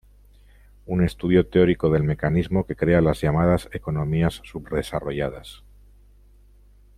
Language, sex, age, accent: Spanish, male, 50-59, España: Norte peninsular (Asturias, Castilla y León, Cantabria, País Vasco, Navarra, Aragón, La Rioja, Guadalajara, Cuenca)